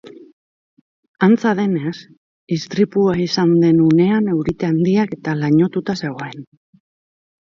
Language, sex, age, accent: Basque, female, 40-49, Mendebalekoa (Araba, Bizkaia, Gipuzkoako mendebaleko herri batzuk)